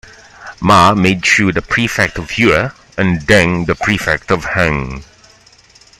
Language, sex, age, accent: English, male, 30-39, Filipino